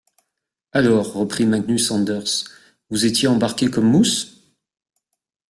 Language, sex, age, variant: French, male, 40-49, Français de métropole